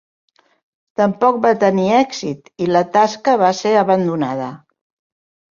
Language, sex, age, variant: Catalan, female, 60-69, Central